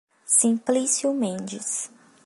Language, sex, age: Portuguese, female, 19-29